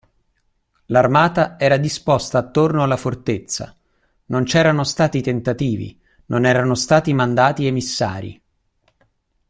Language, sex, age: Italian, male, 40-49